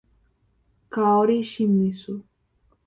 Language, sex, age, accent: Spanish, female, under 19, España: Norte peninsular (Asturias, Castilla y León, Cantabria, País Vasco, Navarra, Aragón, La Rioja, Guadalajara, Cuenca)